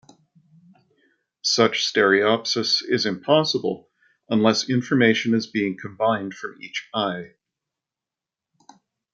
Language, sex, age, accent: English, male, 40-49, Canadian English